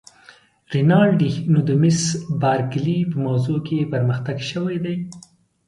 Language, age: Pashto, 30-39